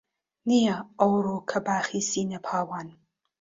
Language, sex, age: Central Kurdish, female, 30-39